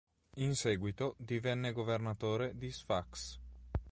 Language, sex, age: Italian, male, 30-39